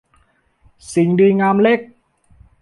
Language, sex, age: Thai, male, 19-29